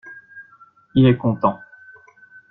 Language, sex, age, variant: French, male, 19-29, Français de métropole